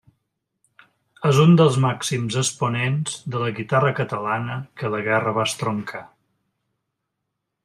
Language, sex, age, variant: Catalan, male, 50-59, Balear